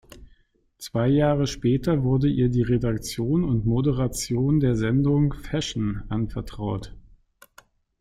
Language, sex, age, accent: German, male, 50-59, Deutschland Deutsch